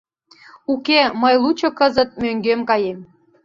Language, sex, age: Mari, female, 40-49